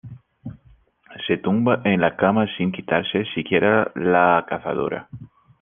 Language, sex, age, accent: Spanish, male, 19-29, España: Centro-Sur peninsular (Madrid, Toledo, Castilla-La Mancha)